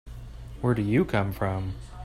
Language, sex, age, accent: English, male, 19-29, United States English